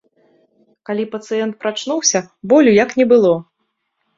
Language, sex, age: Belarusian, female, 30-39